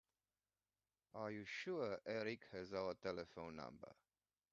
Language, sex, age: English, male, 50-59